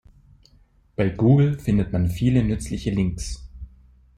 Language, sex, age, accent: German, male, 30-39, Deutschland Deutsch